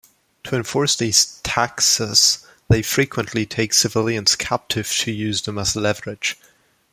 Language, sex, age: English, male, 19-29